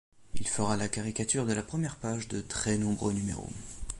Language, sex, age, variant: French, male, 19-29, Français de métropole